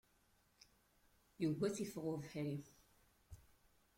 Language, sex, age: Kabyle, female, 80-89